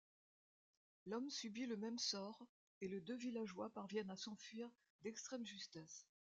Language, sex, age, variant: French, female, 70-79, Français de métropole